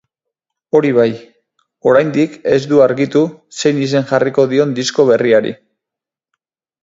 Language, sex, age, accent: Basque, male, 30-39, Erdialdekoa edo Nafarra (Gipuzkoa, Nafarroa)